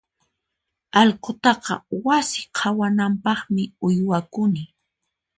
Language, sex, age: Puno Quechua, female, 30-39